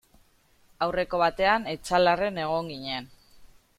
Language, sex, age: Basque, female, 30-39